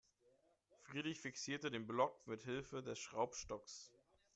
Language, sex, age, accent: German, male, 30-39, Deutschland Deutsch